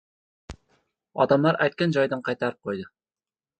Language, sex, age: Uzbek, male, 19-29